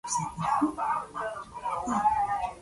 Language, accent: English, United States English